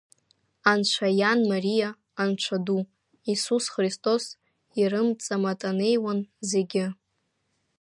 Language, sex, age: Abkhazian, female, under 19